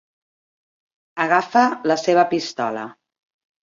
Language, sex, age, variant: Catalan, female, 40-49, Central